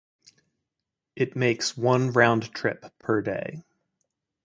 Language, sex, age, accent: English, male, 30-39, United States English